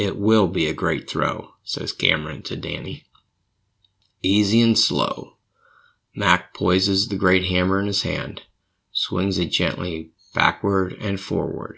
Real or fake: real